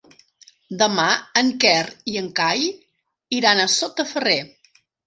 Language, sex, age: Catalan, female, 40-49